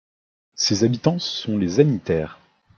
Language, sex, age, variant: French, male, 19-29, Français de métropole